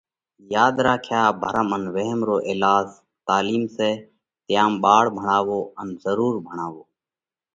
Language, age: Parkari Koli, 30-39